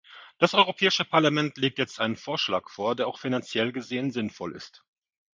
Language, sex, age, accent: German, male, 40-49, Deutschland Deutsch